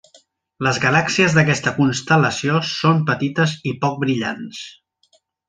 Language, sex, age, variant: Catalan, male, 40-49, Central